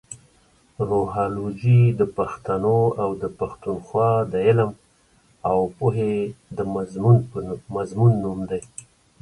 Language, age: Pashto, 60-69